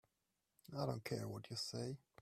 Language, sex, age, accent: English, male, 19-29, England English